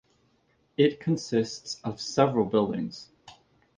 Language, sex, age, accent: English, male, 19-29, United States English